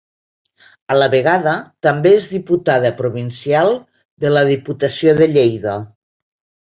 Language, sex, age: Catalan, female, 60-69